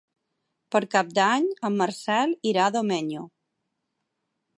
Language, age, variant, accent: Catalan, 30-39, Balear, balear; Palma